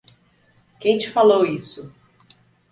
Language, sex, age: Portuguese, female, 30-39